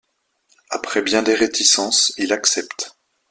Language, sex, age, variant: French, male, 19-29, Français de métropole